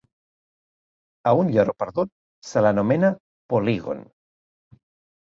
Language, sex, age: Catalan, male, 40-49